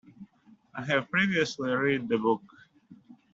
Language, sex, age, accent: English, male, 40-49, Australian English